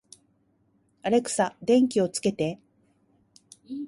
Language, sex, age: Japanese, female, 50-59